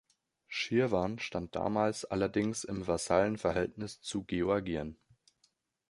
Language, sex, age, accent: German, male, 19-29, Deutschland Deutsch